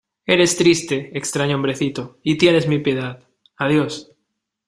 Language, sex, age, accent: Spanish, male, 19-29, España: Norte peninsular (Asturias, Castilla y León, Cantabria, País Vasco, Navarra, Aragón, La Rioja, Guadalajara, Cuenca)